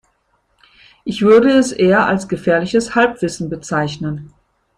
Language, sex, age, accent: German, female, 50-59, Deutschland Deutsch